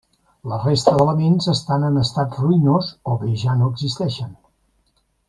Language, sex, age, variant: Catalan, male, 70-79, Central